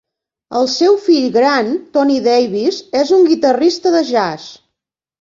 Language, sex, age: Catalan, female, 50-59